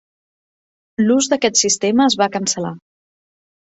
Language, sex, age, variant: Catalan, female, 30-39, Central